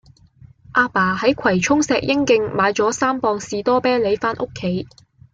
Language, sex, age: Cantonese, female, 19-29